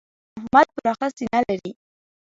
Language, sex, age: Pashto, female, under 19